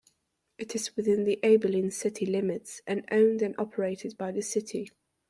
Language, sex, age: English, male, 19-29